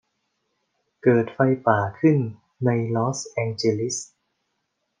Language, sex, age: Thai, male, 40-49